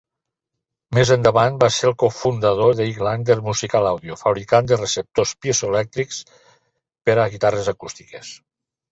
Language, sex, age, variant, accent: Catalan, male, 70-79, Nord-Occidental, Lleidatà